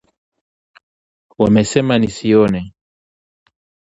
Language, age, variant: Swahili, 19-29, Kiswahili cha Bara ya Tanzania